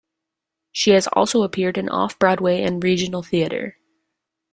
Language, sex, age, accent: English, female, under 19, United States English